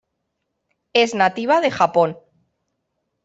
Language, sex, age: Spanish, female, 19-29